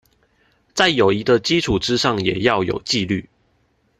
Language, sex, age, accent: Chinese, male, 19-29, 出生地：臺北市